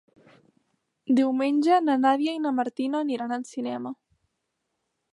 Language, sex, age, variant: Catalan, female, 19-29, Central